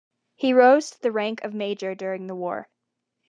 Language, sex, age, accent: English, female, under 19, United States English